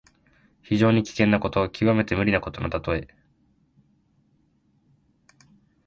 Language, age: Japanese, 19-29